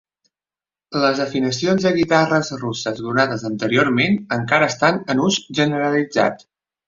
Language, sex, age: Catalan, male, 30-39